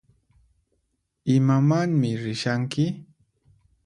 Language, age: Puno Quechua, 30-39